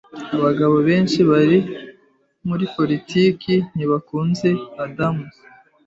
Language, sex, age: Kinyarwanda, female, 30-39